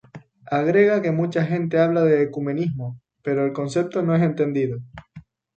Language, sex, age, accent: Spanish, male, 19-29, España: Islas Canarias